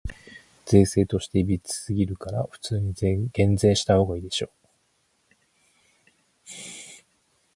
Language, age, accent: Japanese, 30-39, 標準語